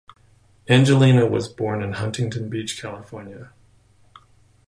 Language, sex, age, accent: English, male, 50-59, United States English